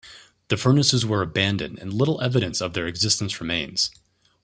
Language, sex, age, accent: English, male, 19-29, United States English